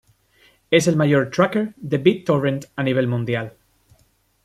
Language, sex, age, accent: Spanish, male, 19-29, España: Norte peninsular (Asturias, Castilla y León, Cantabria, País Vasco, Navarra, Aragón, La Rioja, Guadalajara, Cuenca)